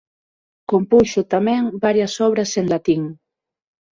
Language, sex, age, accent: Galician, female, 30-39, Normativo (estándar); Neofalante